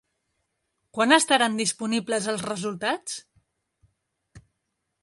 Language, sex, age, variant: Catalan, female, 40-49, Central